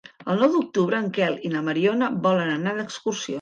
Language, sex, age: Catalan, female, 50-59